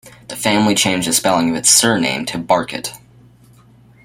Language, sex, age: English, male, under 19